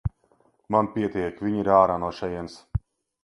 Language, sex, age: Latvian, male, 40-49